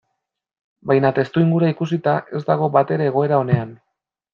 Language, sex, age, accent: Basque, male, 19-29, Mendebalekoa (Araba, Bizkaia, Gipuzkoako mendebaleko herri batzuk)